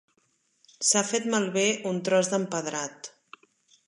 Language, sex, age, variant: Catalan, female, 30-39, Central